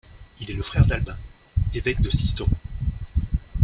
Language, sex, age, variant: French, male, 30-39, Français de métropole